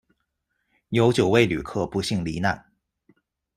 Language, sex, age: Chinese, male, 19-29